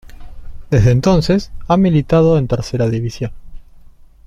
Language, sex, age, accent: Spanish, male, 19-29, Rioplatense: Argentina, Uruguay, este de Bolivia, Paraguay